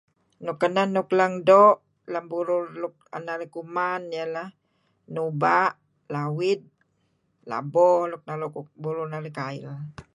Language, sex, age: Kelabit, female, 60-69